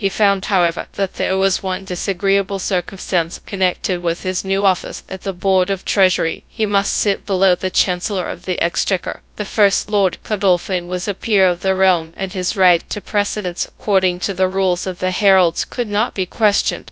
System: TTS, GradTTS